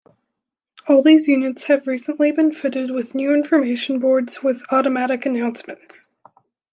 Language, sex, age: English, female, under 19